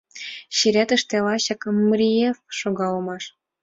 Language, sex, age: Mari, female, under 19